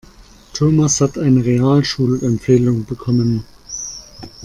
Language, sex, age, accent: German, male, 50-59, Deutschland Deutsch